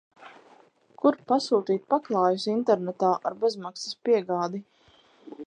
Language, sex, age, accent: Latvian, female, 30-39, bez akcenta